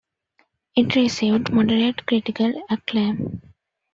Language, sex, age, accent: English, female, 19-29, India and South Asia (India, Pakistan, Sri Lanka)